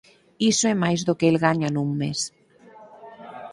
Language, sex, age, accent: Galician, female, 50-59, Normativo (estándar)